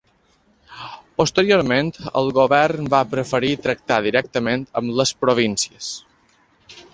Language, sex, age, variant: Catalan, male, 30-39, Balear